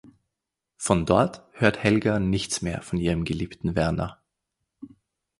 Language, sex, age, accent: German, male, 19-29, Österreichisches Deutsch